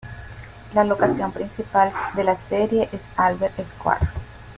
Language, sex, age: Spanish, female, 50-59